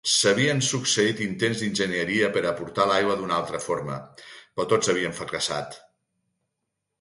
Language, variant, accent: Catalan, Central, central